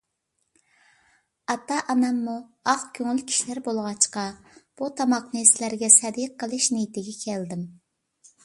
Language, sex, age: Uyghur, male, under 19